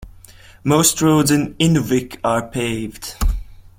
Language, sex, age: English, male, 19-29